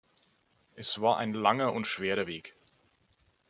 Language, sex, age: German, male, 30-39